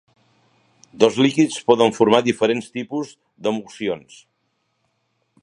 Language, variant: Catalan, Central